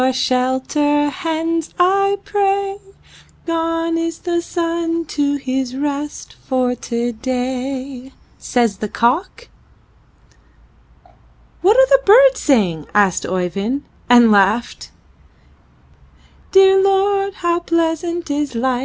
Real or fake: real